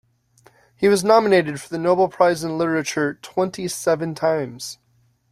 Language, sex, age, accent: English, male, 19-29, United States English